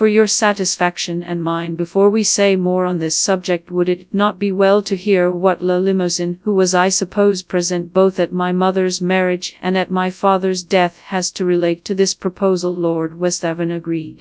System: TTS, FastPitch